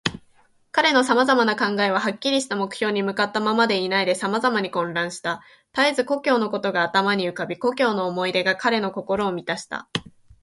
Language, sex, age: Japanese, female, 19-29